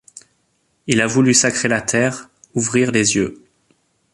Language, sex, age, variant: French, male, 30-39, Français de métropole